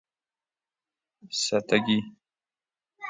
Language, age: Persian, 30-39